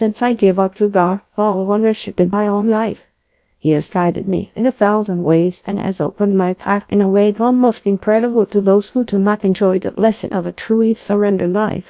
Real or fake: fake